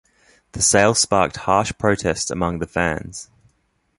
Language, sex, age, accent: English, male, 19-29, Australian English